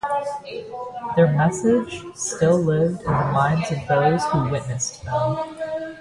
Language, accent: English, United States English